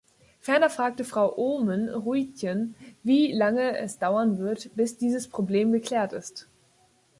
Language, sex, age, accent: German, female, 19-29, Deutschland Deutsch